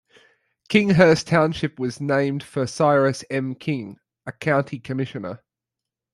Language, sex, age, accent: English, male, 19-29, Australian English